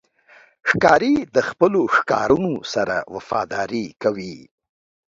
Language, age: Pashto, 50-59